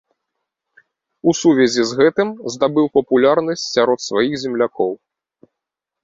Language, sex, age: Belarusian, male, 30-39